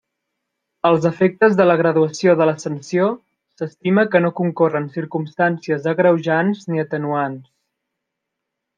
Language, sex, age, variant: Catalan, male, 19-29, Central